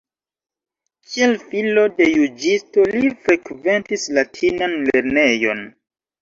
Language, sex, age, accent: Esperanto, male, 19-29, Internacia